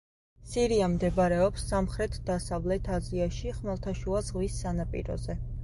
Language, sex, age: Georgian, female, 30-39